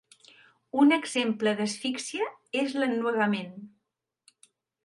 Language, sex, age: Catalan, female, 60-69